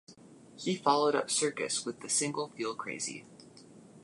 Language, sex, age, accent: English, male, 19-29, United States English